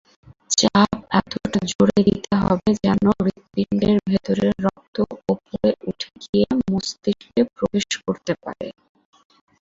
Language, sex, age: Bengali, female, 19-29